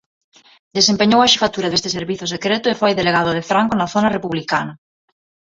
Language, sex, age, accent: Galician, female, 19-29, Neofalante